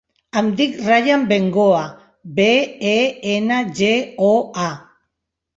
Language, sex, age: Catalan, female, 60-69